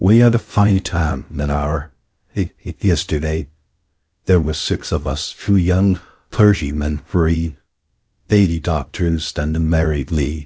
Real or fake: fake